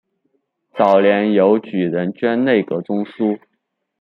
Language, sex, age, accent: Chinese, male, 19-29, 出生地：四川省